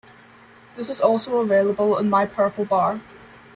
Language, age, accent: English, under 19, Scottish English